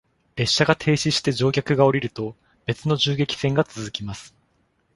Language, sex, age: Japanese, male, 19-29